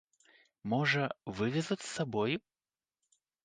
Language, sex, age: Belarusian, male, 19-29